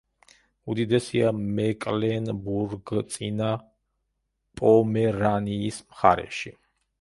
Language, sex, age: Georgian, male, 50-59